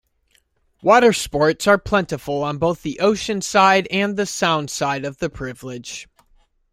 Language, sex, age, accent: English, male, 19-29, United States English